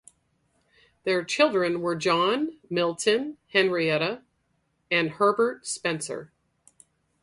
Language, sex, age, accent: English, female, 50-59, United States English